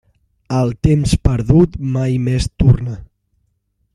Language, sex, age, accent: Catalan, male, under 19, valencià